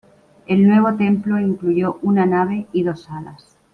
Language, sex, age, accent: Spanish, female, 50-59, España: Centro-Sur peninsular (Madrid, Toledo, Castilla-La Mancha)